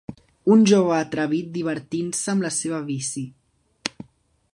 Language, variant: Catalan, Central